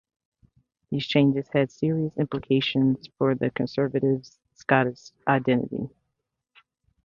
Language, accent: English, United States English